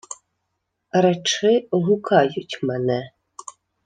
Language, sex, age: Ukrainian, female, 30-39